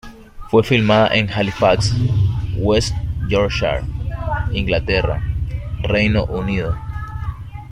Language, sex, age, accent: Spanish, male, 19-29, México